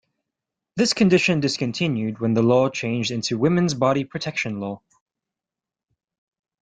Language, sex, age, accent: English, male, 19-29, Filipino